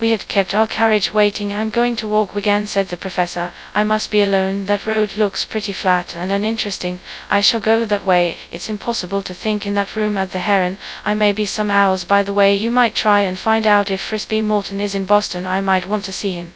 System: TTS, FastPitch